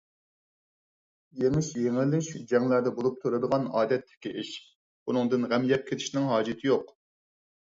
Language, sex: Uyghur, male